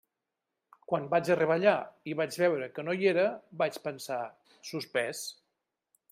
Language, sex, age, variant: Catalan, male, 50-59, Central